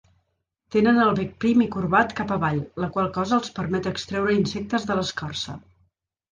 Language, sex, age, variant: Catalan, female, 40-49, Central